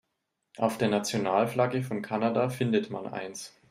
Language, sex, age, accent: German, male, 19-29, Deutschland Deutsch